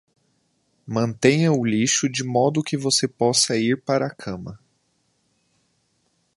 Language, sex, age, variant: Portuguese, male, 30-39, Portuguese (Brasil)